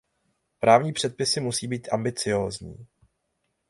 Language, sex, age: Czech, male, 30-39